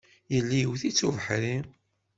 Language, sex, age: Kabyle, male, 50-59